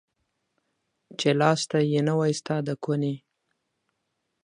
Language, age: Pashto, 19-29